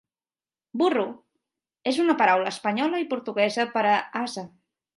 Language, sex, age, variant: Catalan, female, 19-29, Central